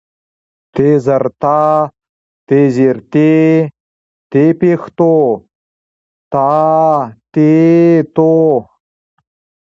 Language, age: Pashto, 40-49